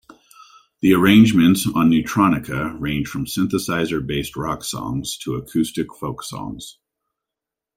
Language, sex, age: English, male, 40-49